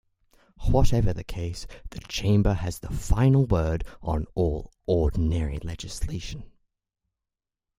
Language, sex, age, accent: English, male, 19-29, England English